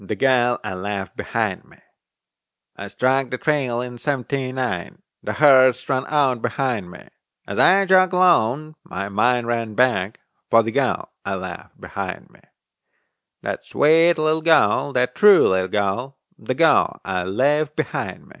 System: none